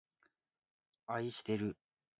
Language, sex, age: Japanese, male, 19-29